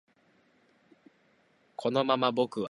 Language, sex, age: Japanese, female, 19-29